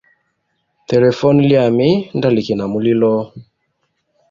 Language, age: Hemba, 19-29